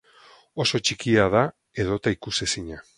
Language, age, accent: Basque, 40-49, Mendebalekoa (Araba, Bizkaia, Gipuzkoako mendebaleko herri batzuk)